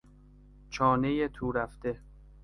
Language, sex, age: Persian, male, 19-29